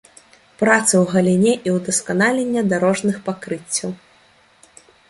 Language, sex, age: Belarusian, female, 19-29